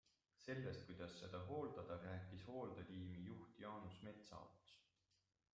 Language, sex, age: Estonian, male, 30-39